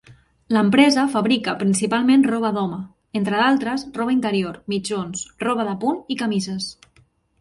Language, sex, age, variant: Catalan, female, 30-39, Central